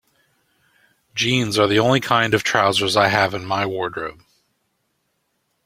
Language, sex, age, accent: English, male, 50-59, United States English